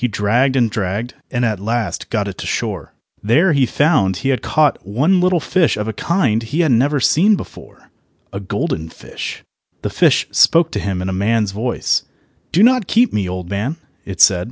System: none